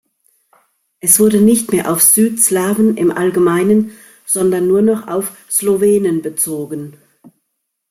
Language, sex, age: German, female, 50-59